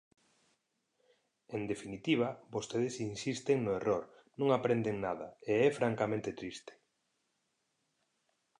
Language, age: Galician, 40-49